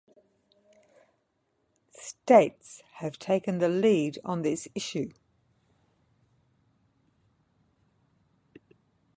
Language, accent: English, Australian English